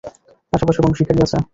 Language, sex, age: Bengali, male, 19-29